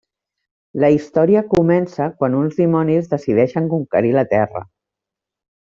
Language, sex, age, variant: Catalan, female, 50-59, Central